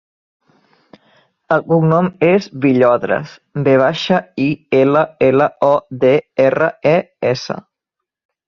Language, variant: Catalan, Central